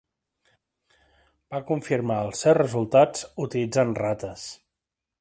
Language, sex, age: Catalan, male, 30-39